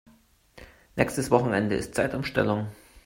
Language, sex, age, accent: German, male, 40-49, Deutschland Deutsch